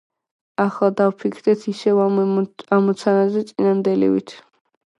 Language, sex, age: Georgian, female, 19-29